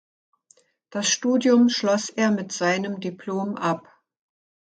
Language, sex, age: German, female, 60-69